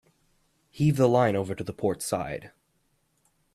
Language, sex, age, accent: English, male, 19-29, Canadian English